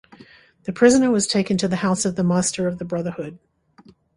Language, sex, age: English, female, 60-69